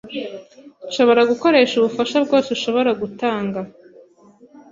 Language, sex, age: Kinyarwanda, female, 19-29